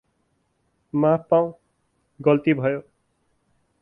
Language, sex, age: Nepali, male, 30-39